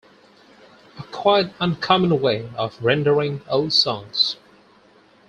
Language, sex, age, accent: English, male, 19-29, England English